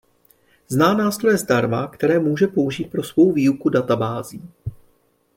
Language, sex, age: Czech, male, 30-39